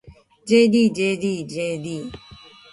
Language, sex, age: Japanese, female, 40-49